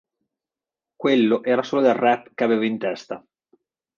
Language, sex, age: Italian, male, 30-39